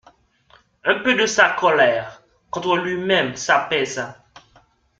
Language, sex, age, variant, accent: French, male, 19-29, Français d'Amérique du Nord, Français du Canada